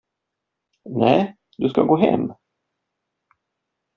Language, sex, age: Swedish, male, 50-59